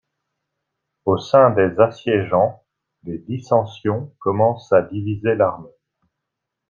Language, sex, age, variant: French, male, 40-49, Français de métropole